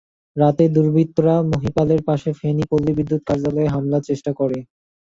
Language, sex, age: Bengali, male, 19-29